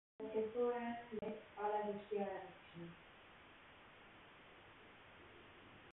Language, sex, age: Kurdish, female, 19-29